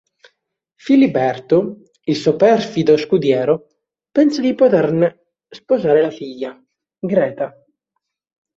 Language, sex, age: Italian, male, 19-29